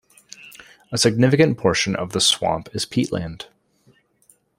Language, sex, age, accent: English, male, 30-39, United States English